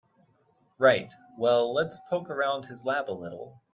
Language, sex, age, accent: English, male, 30-39, United States English